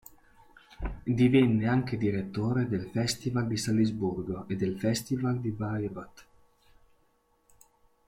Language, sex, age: Italian, male, 30-39